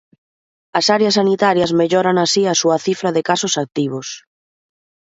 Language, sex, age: Galician, female, 30-39